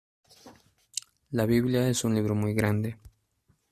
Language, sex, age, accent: Spanish, male, 19-29, Andino-Pacífico: Colombia, Perú, Ecuador, oeste de Bolivia y Venezuela andina